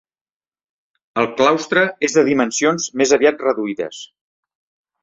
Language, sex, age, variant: Catalan, male, 50-59, Central